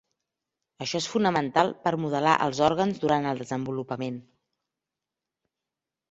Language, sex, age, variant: Catalan, female, 40-49, Central